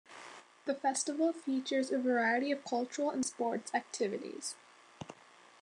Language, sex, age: English, female, 19-29